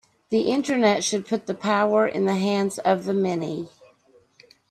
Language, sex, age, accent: English, female, 50-59, United States English